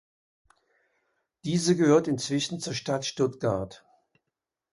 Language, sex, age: German, male, 60-69